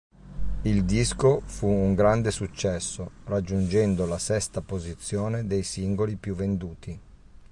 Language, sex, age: Italian, male, 40-49